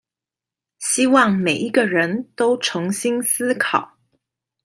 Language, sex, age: Chinese, female, 30-39